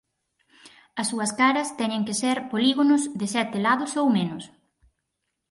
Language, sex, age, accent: Galician, female, 19-29, Central (sen gheada)